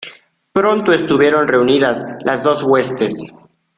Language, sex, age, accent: Spanish, male, 19-29, México